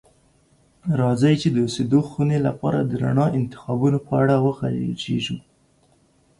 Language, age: Pashto, 19-29